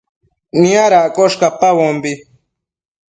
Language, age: Matsés, under 19